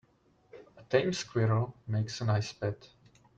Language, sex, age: English, male, 30-39